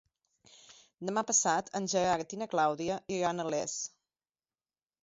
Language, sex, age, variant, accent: Catalan, female, 30-39, Central, central